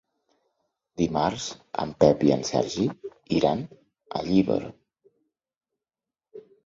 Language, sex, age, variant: Catalan, male, 40-49, Central